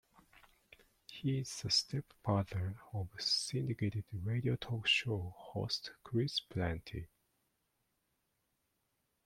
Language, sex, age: English, male, 40-49